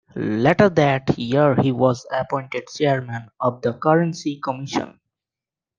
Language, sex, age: English, male, 19-29